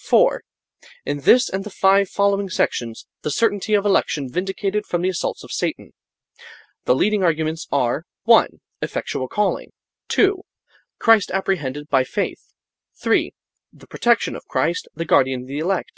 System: none